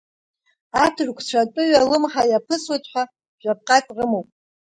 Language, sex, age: Abkhazian, female, 50-59